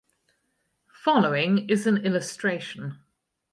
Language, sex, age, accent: English, female, 50-59, Welsh English